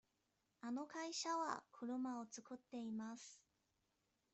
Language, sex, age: Japanese, female, 19-29